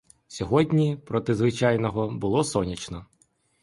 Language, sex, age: Ukrainian, male, 19-29